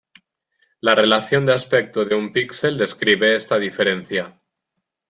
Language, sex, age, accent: Spanish, male, 19-29, España: Norte peninsular (Asturias, Castilla y León, Cantabria, País Vasco, Navarra, Aragón, La Rioja, Guadalajara, Cuenca)